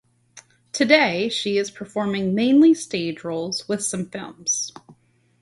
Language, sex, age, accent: English, female, 30-39, United States English